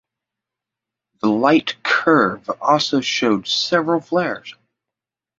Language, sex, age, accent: English, male, 30-39, United States English